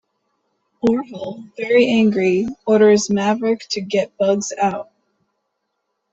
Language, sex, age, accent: English, female, 30-39, United States English